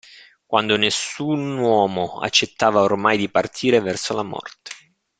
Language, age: Italian, 40-49